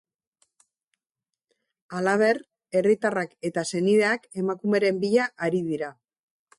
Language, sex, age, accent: Basque, female, 40-49, Mendebalekoa (Araba, Bizkaia, Gipuzkoako mendebaleko herri batzuk)